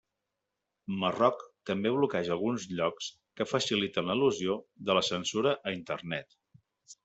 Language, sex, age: Catalan, male, 40-49